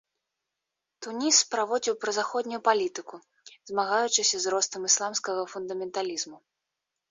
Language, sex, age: Belarusian, female, under 19